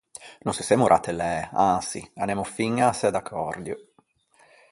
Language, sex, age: Ligurian, male, 30-39